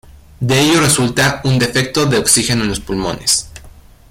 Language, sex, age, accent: Spanish, male, 19-29, México